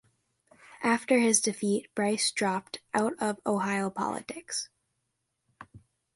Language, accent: English, United States English